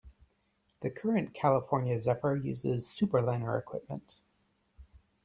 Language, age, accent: English, 30-39, United States English